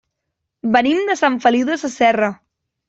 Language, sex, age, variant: Catalan, female, 19-29, Central